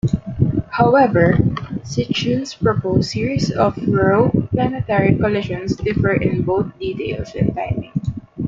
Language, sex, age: English, female, under 19